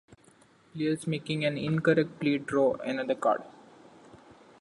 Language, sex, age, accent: English, male, 19-29, India and South Asia (India, Pakistan, Sri Lanka)